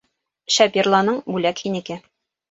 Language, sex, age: Bashkir, female, 40-49